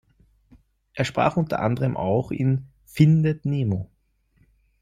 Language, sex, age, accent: German, male, 19-29, Österreichisches Deutsch